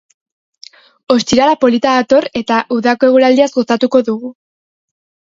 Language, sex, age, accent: Basque, female, under 19, Mendebalekoa (Araba, Bizkaia, Gipuzkoako mendebaleko herri batzuk)